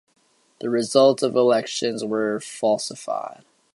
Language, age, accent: English, under 19, United States English